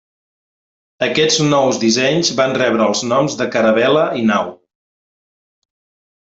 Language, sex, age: Catalan, male, 40-49